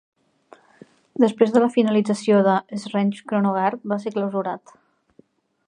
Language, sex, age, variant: Catalan, female, 40-49, Central